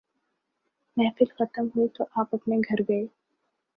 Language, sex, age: Urdu, female, 19-29